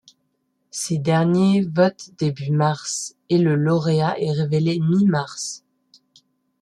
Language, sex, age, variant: French, female, 19-29, Français de métropole